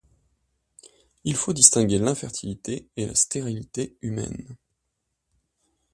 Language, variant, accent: French, Français d'Europe, Français de l'est de la France